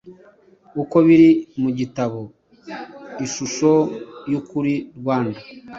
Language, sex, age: Kinyarwanda, male, 40-49